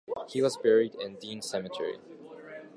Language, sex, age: English, male, 19-29